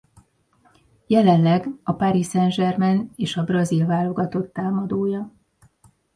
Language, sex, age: Hungarian, female, 40-49